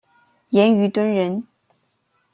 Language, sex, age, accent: Chinese, female, 30-39, 出生地：吉林省